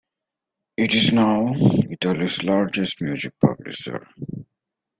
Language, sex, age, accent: English, male, 19-29, United States English